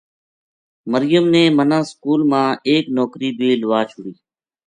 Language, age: Gujari, 40-49